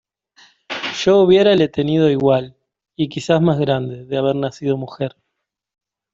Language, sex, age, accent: Spanish, male, 30-39, Rioplatense: Argentina, Uruguay, este de Bolivia, Paraguay